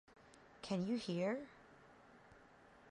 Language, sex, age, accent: English, female, 30-39, United States English